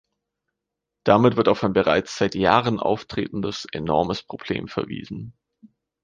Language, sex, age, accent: German, male, 19-29, Deutschland Deutsch